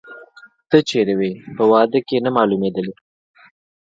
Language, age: Pashto, under 19